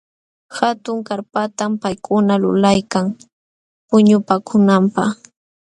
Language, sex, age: Jauja Wanca Quechua, female, 19-29